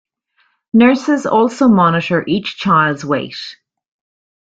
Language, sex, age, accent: English, female, 40-49, Irish English